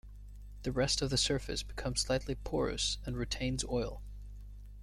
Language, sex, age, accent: English, male, 19-29, United States English